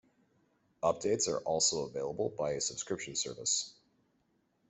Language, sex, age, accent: English, male, 30-39, United States English